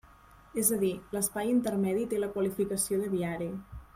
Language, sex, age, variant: Catalan, female, 30-39, Central